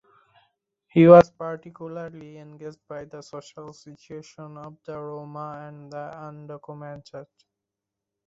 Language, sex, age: English, male, 19-29